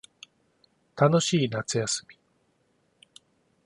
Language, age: Japanese, 50-59